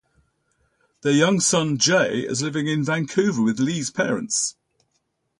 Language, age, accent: English, 70-79, England English